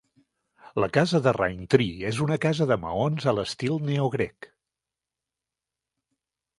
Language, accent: Catalan, Empordanès